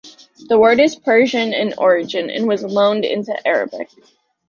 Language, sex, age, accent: English, female, 19-29, United States English